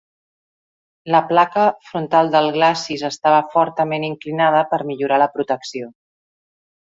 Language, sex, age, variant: Catalan, female, 40-49, Central